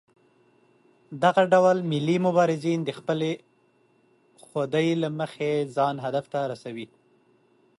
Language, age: Pashto, 30-39